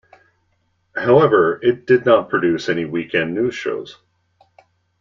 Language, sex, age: English, male, 40-49